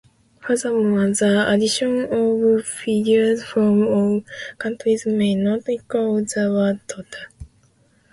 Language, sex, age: English, female, 19-29